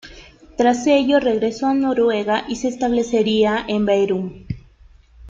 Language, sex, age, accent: Spanish, female, 30-39, Andino-Pacífico: Colombia, Perú, Ecuador, oeste de Bolivia y Venezuela andina